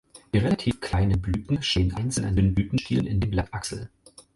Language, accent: German, Deutschland Deutsch